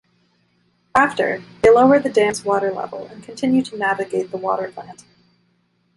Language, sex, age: English, female, 19-29